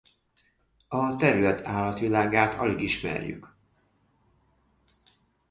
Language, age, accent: Hungarian, 50-59, budapesti